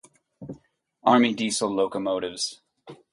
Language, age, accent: English, 30-39, United States English